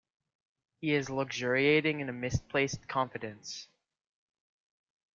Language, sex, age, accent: English, male, under 19, United States English